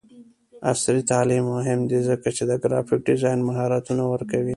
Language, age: Pashto, 19-29